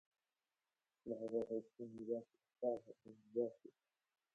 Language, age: Central Kurdish, 19-29